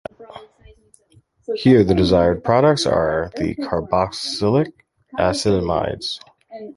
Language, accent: English, United States English